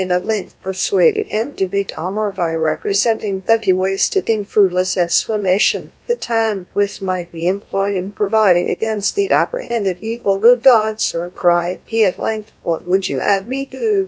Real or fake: fake